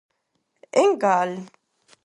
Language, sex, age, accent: Galician, female, under 19, Neofalante